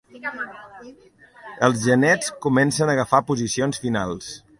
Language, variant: Catalan, Central